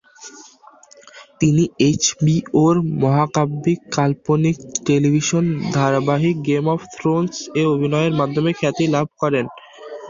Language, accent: Bengali, Standard Bengali